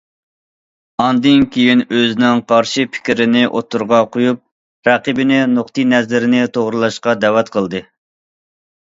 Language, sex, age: Uyghur, male, 30-39